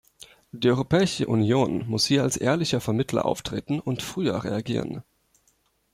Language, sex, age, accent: German, male, 19-29, Deutschland Deutsch